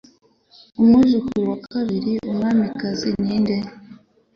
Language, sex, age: Kinyarwanda, female, 19-29